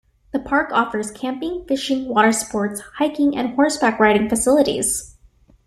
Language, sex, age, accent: English, female, 19-29, United States English